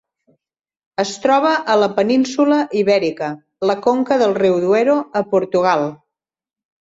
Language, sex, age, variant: Catalan, female, 60-69, Central